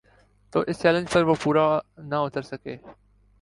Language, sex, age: Urdu, male, 19-29